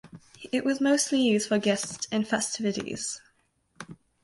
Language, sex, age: English, female, under 19